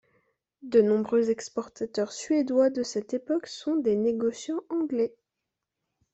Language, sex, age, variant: French, female, 19-29, Français de métropole